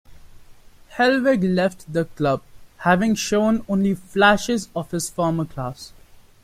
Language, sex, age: English, male, 19-29